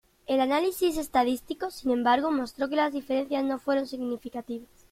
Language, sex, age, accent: Spanish, female, under 19, España: Sur peninsular (Andalucia, Extremadura, Murcia)